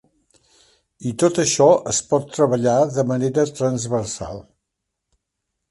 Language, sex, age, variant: Catalan, male, 70-79, Central